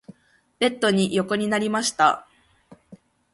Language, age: Japanese, 19-29